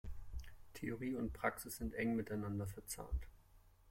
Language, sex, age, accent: German, male, 30-39, Deutschland Deutsch